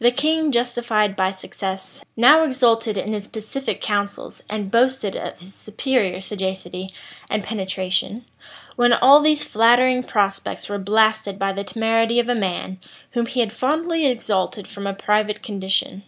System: none